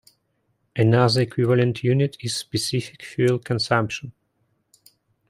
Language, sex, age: English, male, 19-29